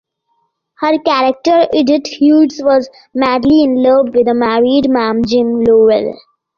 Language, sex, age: English, female, 19-29